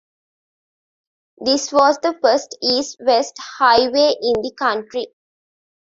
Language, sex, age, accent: English, female, 19-29, India and South Asia (India, Pakistan, Sri Lanka)